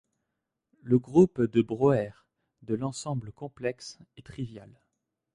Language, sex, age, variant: French, male, 19-29, Français de métropole